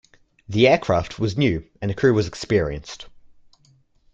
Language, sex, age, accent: English, male, under 19, Australian English